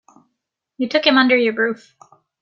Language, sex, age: English, female, 30-39